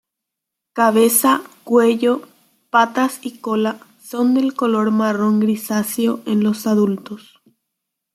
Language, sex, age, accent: Spanish, female, under 19, Rioplatense: Argentina, Uruguay, este de Bolivia, Paraguay